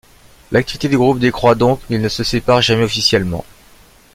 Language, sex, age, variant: French, male, 50-59, Français de métropole